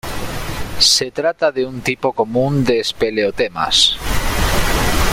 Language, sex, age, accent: Spanish, male, 30-39, España: Centro-Sur peninsular (Madrid, Toledo, Castilla-La Mancha)